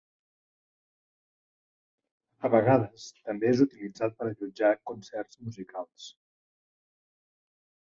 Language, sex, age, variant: Catalan, male, 50-59, Nord-Occidental